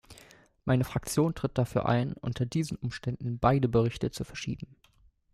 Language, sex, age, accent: German, male, 19-29, Deutschland Deutsch